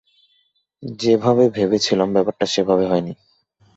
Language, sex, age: Bengali, male, 19-29